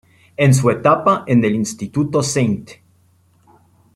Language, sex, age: Spanish, male, 60-69